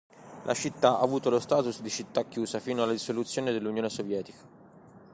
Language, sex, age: Italian, male, 40-49